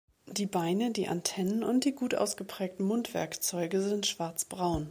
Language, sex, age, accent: German, female, 40-49, Deutschland Deutsch